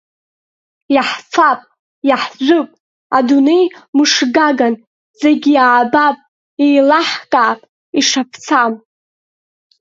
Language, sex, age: Abkhazian, female, under 19